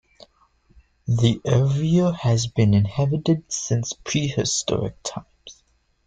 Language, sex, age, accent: English, male, under 19, United States English